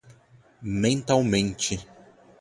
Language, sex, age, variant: Portuguese, male, 30-39, Portuguese (Brasil)